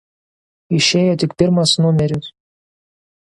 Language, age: Lithuanian, 19-29